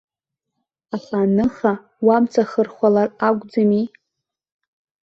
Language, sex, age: Abkhazian, female, under 19